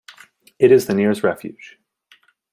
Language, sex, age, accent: English, male, 30-39, United States English